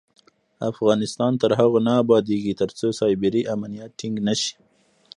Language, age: Pashto, 30-39